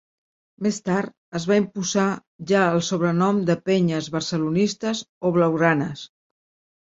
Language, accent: Catalan, Barceloní